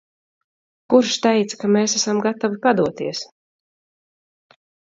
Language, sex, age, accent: Latvian, female, 30-39, Vidus dialekts